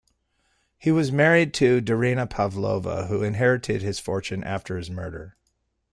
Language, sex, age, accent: English, male, 50-59, United States English